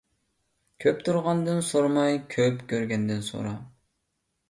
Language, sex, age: Uyghur, male, 30-39